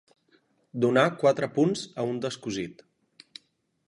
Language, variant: Catalan, Central